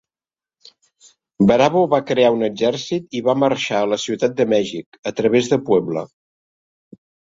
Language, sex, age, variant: Catalan, male, 60-69, Central